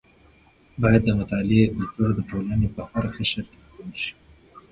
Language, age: Pashto, 19-29